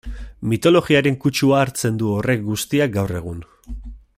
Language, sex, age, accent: Basque, male, 19-29, Erdialdekoa edo Nafarra (Gipuzkoa, Nafarroa)